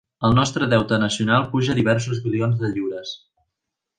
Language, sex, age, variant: Catalan, male, 19-29, Central